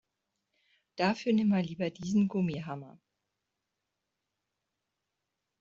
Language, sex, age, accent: German, female, 30-39, Deutschland Deutsch